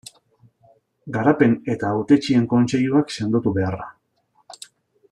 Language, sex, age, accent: Basque, male, 40-49, Mendebalekoa (Araba, Bizkaia, Gipuzkoako mendebaleko herri batzuk)